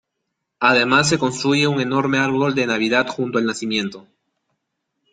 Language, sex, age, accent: Spanish, male, 19-29, Andino-Pacífico: Colombia, Perú, Ecuador, oeste de Bolivia y Venezuela andina